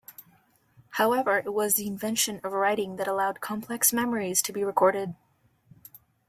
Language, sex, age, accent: English, female, under 19, United States English